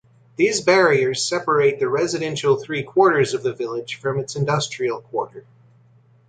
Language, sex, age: English, male, 40-49